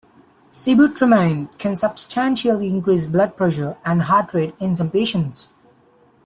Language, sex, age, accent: English, male, 19-29, India and South Asia (India, Pakistan, Sri Lanka)